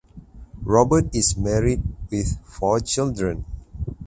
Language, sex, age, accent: English, male, 30-39, Malaysian English